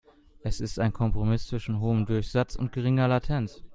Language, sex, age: German, male, 19-29